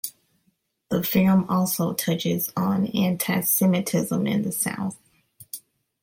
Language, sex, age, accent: English, female, 19-29, United States English